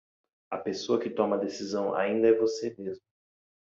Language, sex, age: Portuguese, male, 30-39